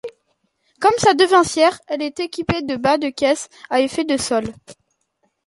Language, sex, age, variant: French, male, 40-49, Français de métropole